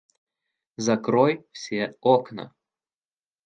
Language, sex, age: Russian, male, 19-29